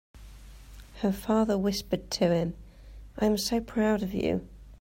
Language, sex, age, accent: English, female, 30-39, England English